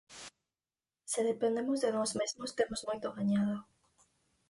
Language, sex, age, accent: Galician, female, 19-29, Normativo (estándar)